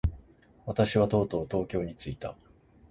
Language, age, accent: Japanese, 30-39, 関西